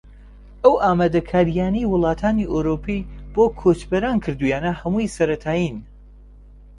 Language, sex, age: Central Kurdish, male, 19-29